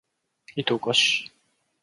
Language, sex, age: Japanese, male, 30-39